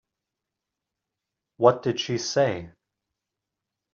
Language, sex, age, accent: English, male, 19-29, United States English